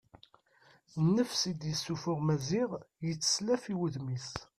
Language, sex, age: Kabyle, male, 30-39